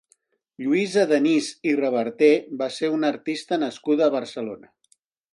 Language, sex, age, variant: Catalan, male, 60-69, Central